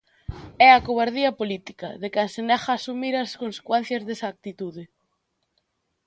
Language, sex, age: Galician, female, 19-29